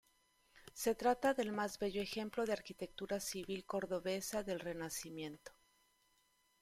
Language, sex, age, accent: Spanish, female, 40-49, México